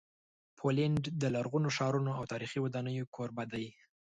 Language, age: Pashto, 19-29